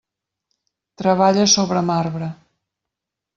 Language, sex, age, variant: Catalan, female, 50-59, Central